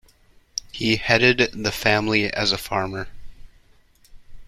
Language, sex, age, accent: English, male, 19-29, United States English